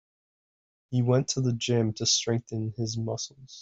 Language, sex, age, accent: English, male, 19-29, United States English